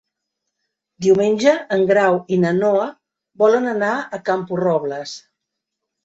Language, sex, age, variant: Catalan, female, 50-59, Central